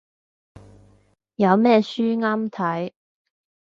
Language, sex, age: Cantonese, female, 30-39